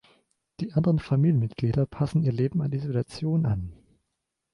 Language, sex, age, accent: German, male, 19-29, Deutschland Deutsch